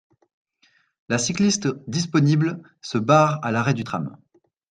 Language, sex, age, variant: French, male, 30-39, Français de métropole